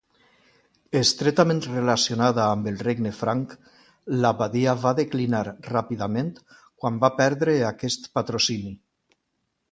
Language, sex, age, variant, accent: Catalan, male, 50-59, Valencià central, valencià